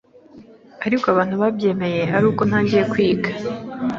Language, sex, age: Kinyarwanda, female, 19-29